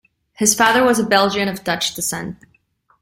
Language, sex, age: English, female, 30-39